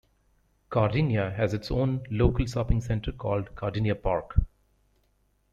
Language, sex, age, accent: English, male, 40-49, United States English